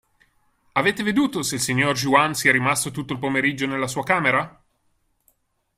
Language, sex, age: Italian, male, 30-39